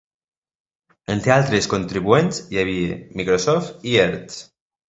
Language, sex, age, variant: Catalan, male, 19-29, Nord-Occidental